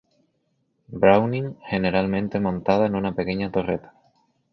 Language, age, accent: Spanish, 19-29, España: Islas Canarias